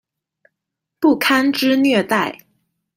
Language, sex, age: Chinese, female, 30-39